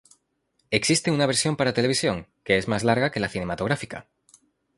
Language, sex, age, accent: Spanish, male, 19-29, España: Centro-Sur peninsular (Madrid, Toledo, Castilla-La Mancha)